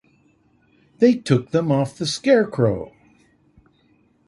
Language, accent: English, United States English